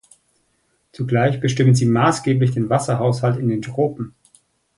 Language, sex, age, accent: German, male, 30-39, Deutschland Deutsch